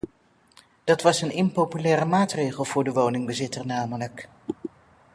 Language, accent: Dutch, Nederlands Nederlands